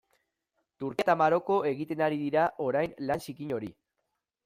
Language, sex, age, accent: Basque, male, 19-29, Mendebalekoa (Araba, Bizkaia, Gipuzkoako mendebaleko herri batzuk)